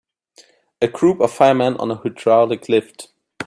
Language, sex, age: English, male, 30-39